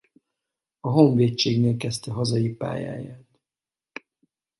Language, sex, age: Hungarian, male, 50-59